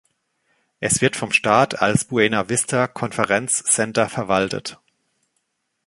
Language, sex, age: German, male, 30-39